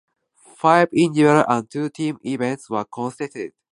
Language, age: English, 19-29